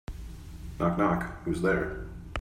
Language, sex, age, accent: English, male, 19-29, Canadian English